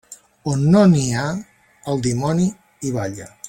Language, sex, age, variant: Catalan, male, 50-59, Septentrional